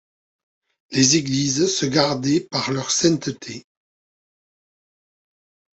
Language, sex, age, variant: French, male, 40-49, Français de métropole